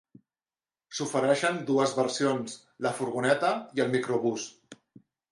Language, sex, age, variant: Catalan, male, 50-59, Central